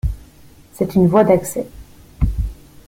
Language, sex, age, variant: French, female, 19-29, Français de métropole